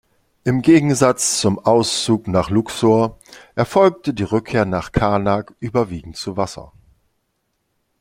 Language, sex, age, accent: German, male, 40-49, Deutschland Deutsch